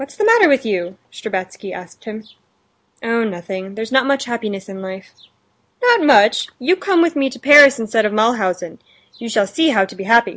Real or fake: real